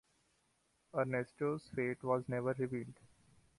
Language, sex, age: English, male, 19-29